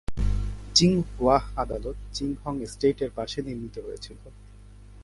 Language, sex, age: Bengali, male, 19-29